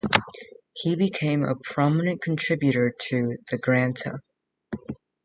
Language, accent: English, United States English